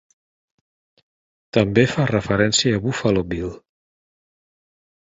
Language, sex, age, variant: Catalan, male, 60-69, Central